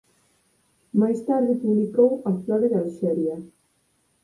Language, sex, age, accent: Galician, female, 30-39, Normativo (estándar)